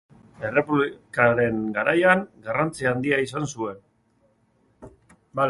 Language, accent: Basque, Mendebalekoa (Araba, Bizkaia, Gipuzkoako mendebaleko herri batzuk)